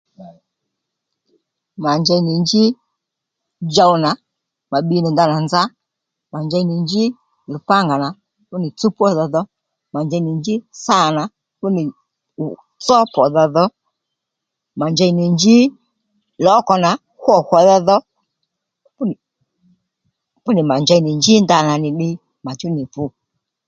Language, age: Lendu, 40-49